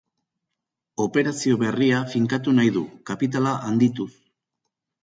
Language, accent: Basque, Mendebalekoa (Araba, Bizkaia, Gipuzkoako mendebaleko herri batzuk)